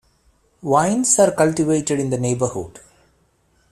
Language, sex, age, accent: English, male, 30-39, India and South Asia (India, Pakistan, Sri Lanka)